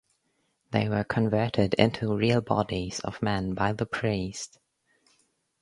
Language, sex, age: English, female, under 19